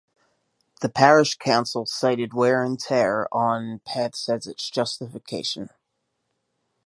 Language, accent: English, United States English